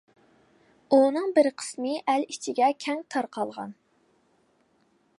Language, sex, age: Uyghur, female, under 19